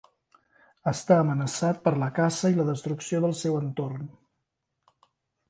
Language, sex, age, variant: Catalan, male, 50-59, Central